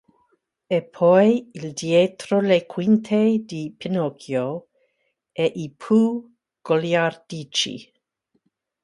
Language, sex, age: Italian, female, 60-69